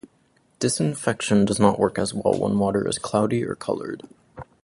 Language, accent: English, United States English